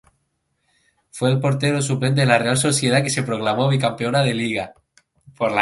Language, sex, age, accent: Spanish, male, 19-29, España: Islas Canarias